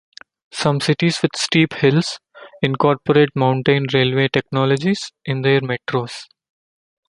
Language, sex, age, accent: English, male, 19-29, India and South Asia (India, Pakistan, Sri Lanka)